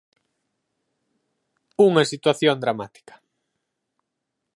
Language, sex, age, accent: Galician, male, 19-29, Central (gheada)